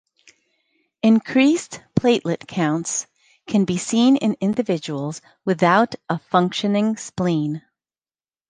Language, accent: English, United States English